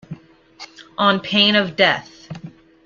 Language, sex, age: English, female, 19-29